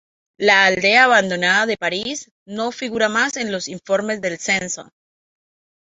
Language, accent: Spanish, España: Norte peninsular (Asturias, Castilla y León, Cantabria, País Vasco, Navarra, Aragón, La Rioja, Guadalajara, Cuenca)